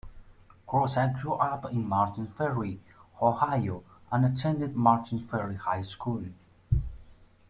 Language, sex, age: English, male, 30-39